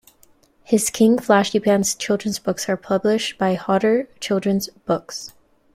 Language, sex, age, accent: English, female, 19-29, United States English